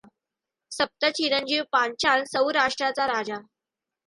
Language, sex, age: Marathi, female, under 19